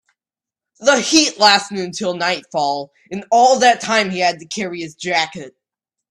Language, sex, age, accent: English, male, under 19, United States English